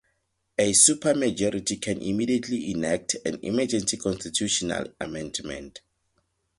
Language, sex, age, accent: English, male, 30-39, Southern African (South Africa, Zimbabwe, Namibia)